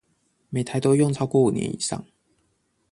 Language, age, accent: Chinese, 19-29, 出生地：彰化縣